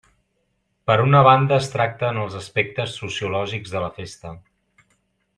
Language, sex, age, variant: Catalan, male, 30-39, Central